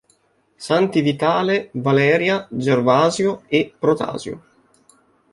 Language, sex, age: Italian, male, 19-29